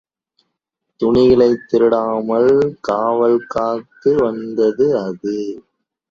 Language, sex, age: Tamil, male, 19-29